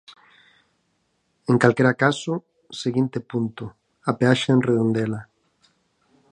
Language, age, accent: Galician, 40-49, Normativo (estándar)